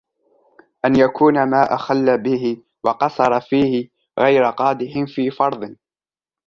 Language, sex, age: Arabic, male, 19-29